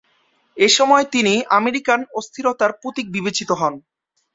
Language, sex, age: Bengali, male, 19-29